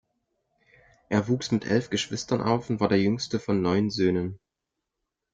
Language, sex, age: German, male, 19-29